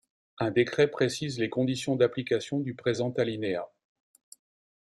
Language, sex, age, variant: French, male, 50-59, Français de métropole